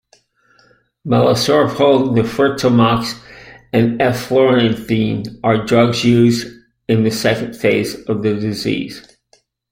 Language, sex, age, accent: English, male, 60-69, United States English